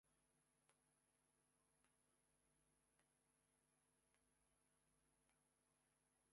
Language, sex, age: English, female, 19-29